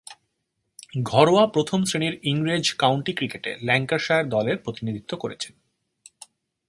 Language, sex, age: Bengali, male, 30-39